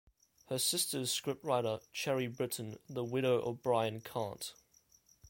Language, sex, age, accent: English, male, 19-29, Australian English